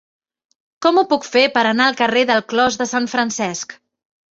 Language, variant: Catalan, Central